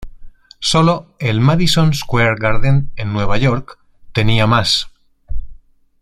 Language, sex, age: Spanish, male, 40-49